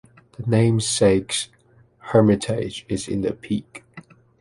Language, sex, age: English, male, 19-29